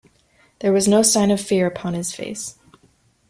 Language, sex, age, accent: English, female, 30-39, United States English